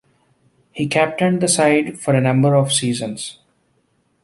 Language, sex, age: English, male, 40-49